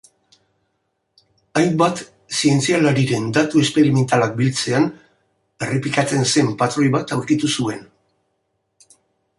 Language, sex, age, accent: Basque, male, 60-69, Mendebalekoa (Araba, Bizkaia, Gipuzkoako mendebaleko herri batzuk)